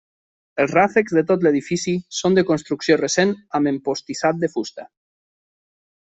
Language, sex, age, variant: Catalan, male, 19-29, Nord-Occidental